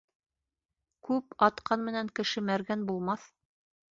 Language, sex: Bashkir, female